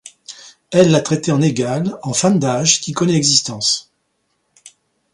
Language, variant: French, Français de métropole